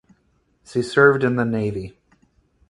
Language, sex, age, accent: English, male, 30-39, United States English